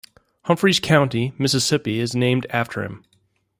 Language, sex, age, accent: English, male, 30-39, United States English